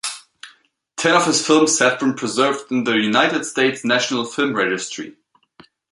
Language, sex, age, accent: English, male, 19-29, United States English